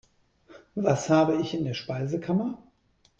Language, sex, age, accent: German, male, 40-49, Deutschland Deutsch